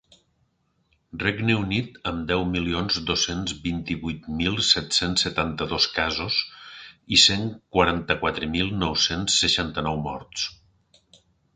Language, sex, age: Catalan, male, 50-59